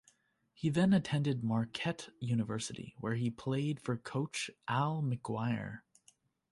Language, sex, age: English, male, 19-29